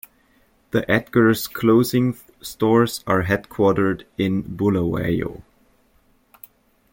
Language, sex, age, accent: English, male, 19-29, United States English